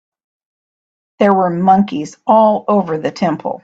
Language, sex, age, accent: English, female, 70-79, United States English